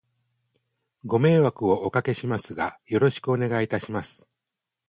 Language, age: Japanese, 60-69